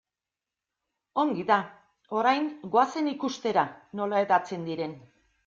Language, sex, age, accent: Basque, female, 60-69, Erdialdekoa edo Nafarra (Gipuzkoa, Nafarroa)